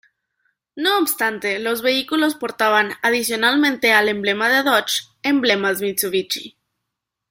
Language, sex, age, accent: Spanish, female, 19-29, México